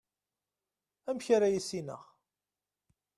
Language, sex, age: Kabyle, male, 30-39